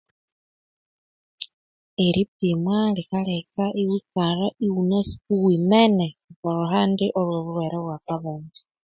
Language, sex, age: Konzo, female, 40-49